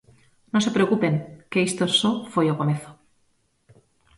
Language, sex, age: Galician, female, 30-39